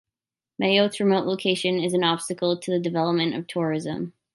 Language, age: English, 19-29